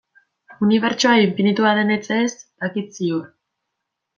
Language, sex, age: Basque, female, 19-29